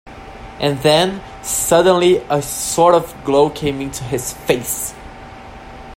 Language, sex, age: English, male, 19-29